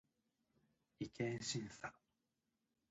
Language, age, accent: Japanese, 19-29, 標準語